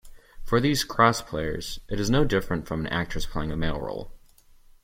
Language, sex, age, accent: English, male, 19-29, United States English